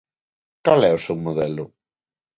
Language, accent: Galician, Neofalante